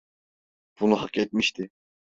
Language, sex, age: Turkish, male, 19-29